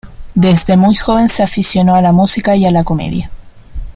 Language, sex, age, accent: Spanish, female, under 19, Chileno: Chile, Cuyo